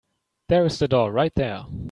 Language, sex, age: English, male, 19-29